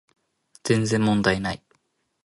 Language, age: Japanese, 19-29